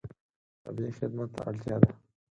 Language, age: Pashto, 19-29